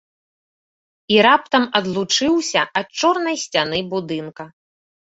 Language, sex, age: Belarusian, female, 30-39